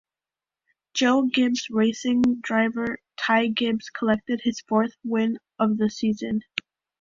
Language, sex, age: English, female, under 19